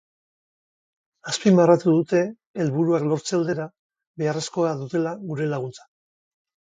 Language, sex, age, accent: Basque, male, 50-59, Mendebalekoa (Araba, Bizkaia, Gipuzkoako mendebaleko herri batzuk)